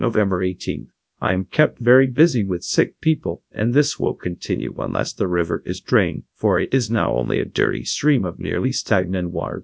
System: TTS, GradTTS